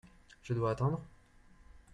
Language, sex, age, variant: French, male, 30-39, Français de métropole